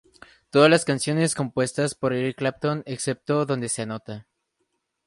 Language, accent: Spanish, México